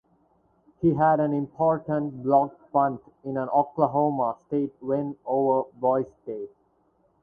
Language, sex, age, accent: English, male, 19-29, India and South Asia (India, Pakistan, Sri Lanka)